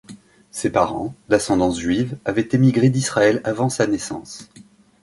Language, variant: French, Français de métropole